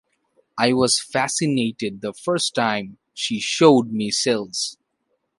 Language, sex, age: English, male, 19-29